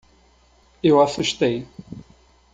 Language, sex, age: Portuguese, male, 50-59